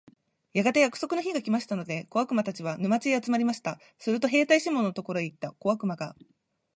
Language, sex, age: Japanese, female, 19-29